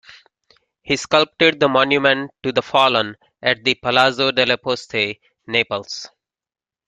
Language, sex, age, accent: English, male, 40-49, United States English